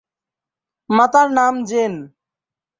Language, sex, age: Bengali, male, 19-29